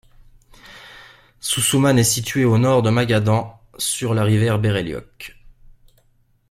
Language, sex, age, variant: French, male, 30-39, Français de métropole